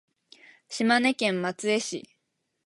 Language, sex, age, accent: Japanese, female, 19-29, 標準語